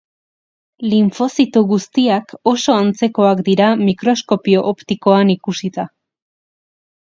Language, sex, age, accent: Basque, female, 19-29, Erdialdekoa edo Nafarra (Gipuzkoa, Nafarroa)